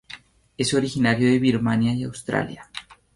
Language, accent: Spanish, Andino-Pacífico: Colombia, Perú, Ecuador, oeste de Bolivia y Venezuela andina